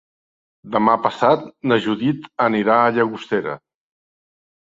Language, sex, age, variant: Catalan, male, 60-69, Central